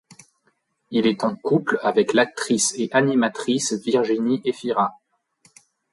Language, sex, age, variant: French, male, 30-39, Français de métropole